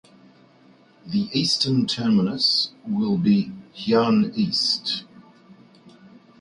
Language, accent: English, Australian English